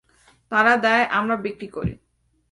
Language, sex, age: Bengali, female, 19-29